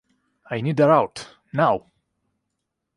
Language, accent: English, United States English